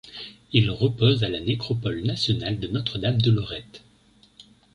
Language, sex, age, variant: French, male, 30-39, Français de métropole